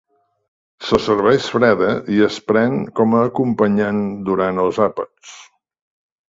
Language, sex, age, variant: Catalan, male, 60-69, Central